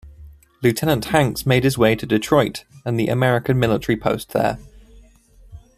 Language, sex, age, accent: English, male, 19-29, England English